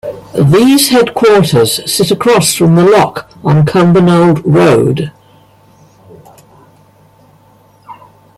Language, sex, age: English, female, 70-79